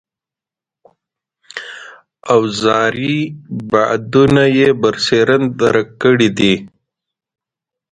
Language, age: Pashto, 30-39